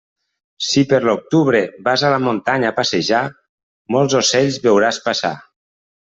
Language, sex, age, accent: Catalan, male, 40-49, valencià